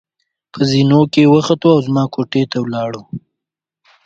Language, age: Pashto, 19-29